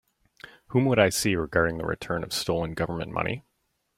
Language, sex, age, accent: English, male, 30-39, Canadian English